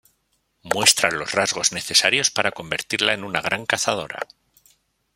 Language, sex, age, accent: Spanish, male, 50-59, España: Norte peninsular (Asturias, Castilla y León, Cantabria, País Vasco, Navarra, Aragón, La Rioja, Guadalajara, Cuenca)